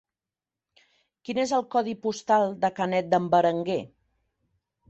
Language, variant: Catalan, Central